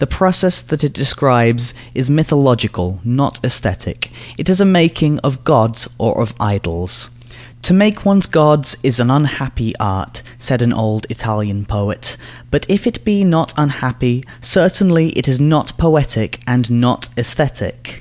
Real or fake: real